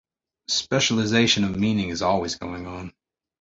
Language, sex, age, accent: English, male, 19-29, United States English